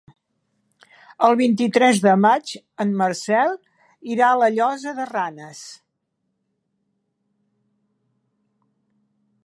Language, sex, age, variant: Catalan, female, 70-79, Central